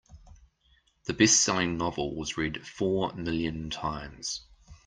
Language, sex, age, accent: English, male, 40-49, New Zealand English